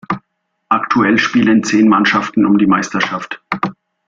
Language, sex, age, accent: German, male, 40-49, Deutschland Deutsch